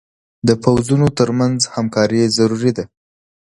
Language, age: Pashto, 19-29